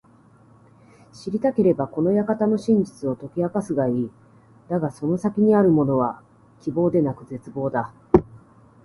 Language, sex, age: Japanese, female, 40-49